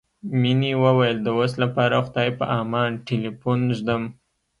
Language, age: Pashto, 19-29